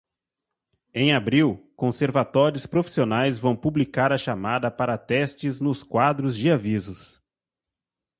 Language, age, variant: Portuguese, 30-39, Portuguese (Brasil)